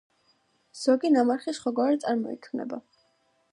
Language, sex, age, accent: Georgian, female, under 19, მშვიდი